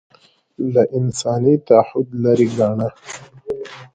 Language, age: Pashto, 19-29